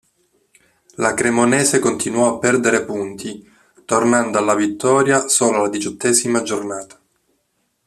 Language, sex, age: Italian, male, 19-29